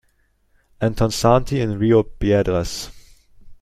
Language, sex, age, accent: English, male, 19-29, England English